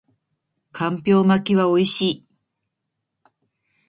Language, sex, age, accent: Japanese, female, 50-59, 標準語; 東京